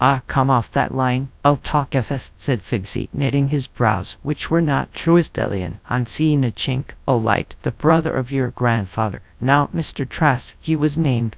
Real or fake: fake